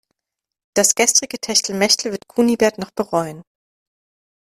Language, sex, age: German, female, 30-39